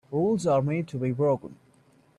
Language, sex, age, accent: English, male, under 19, United States English